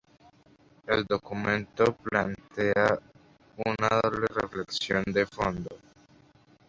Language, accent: Spanish, España: Norte peninsular (Asturias, Castilla y León, Cantabria, País Vasco, Navarra, Aragón, La Rioja, Guadalajara, Cuenca)